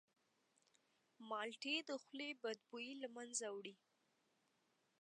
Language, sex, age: Pashto, female, 19-29